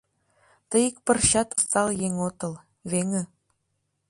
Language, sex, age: Mari, female, 19-29